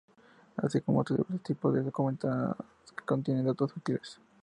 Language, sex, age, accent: Spanish, male, 19-29, México